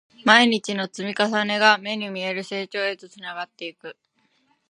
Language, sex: Japanese, female